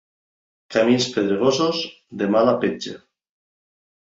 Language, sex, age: Catalan, male, 50-59